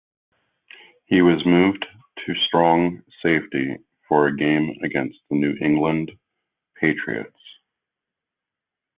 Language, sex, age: English, male, 40-49